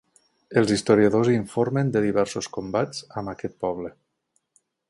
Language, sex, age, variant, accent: Catalan, male, 40-49, Tortosí, nord-occidental